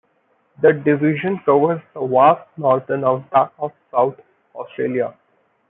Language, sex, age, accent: English, male, 19-29, India and South Asia (India, Pakistan, Sri Lanka)